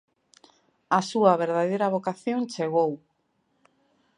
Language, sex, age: Galician, female, 40-49